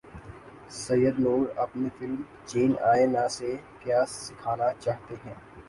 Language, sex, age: Urdu, male, 19-29